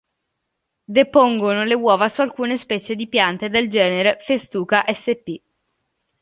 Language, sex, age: Italian, female, under 19